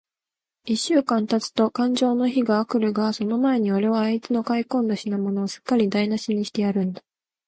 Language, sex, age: Japanese, female, 19-29